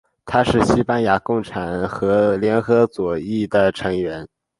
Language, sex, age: Chinese, male, under 19